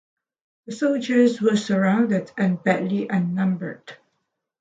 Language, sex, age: English, female, 50-59